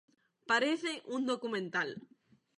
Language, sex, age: Spanish, female, 19-29